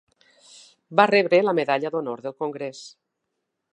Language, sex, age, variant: Catalan, female, 50-59, Nord-Occidental